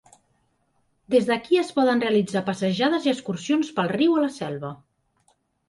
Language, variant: Catalan, Central